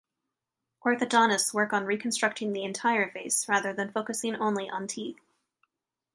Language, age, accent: English, 19-29, United States English